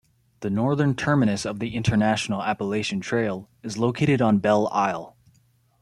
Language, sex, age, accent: English, male, 19-29, United States English